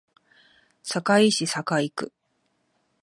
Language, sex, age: Japanese, female, 19-29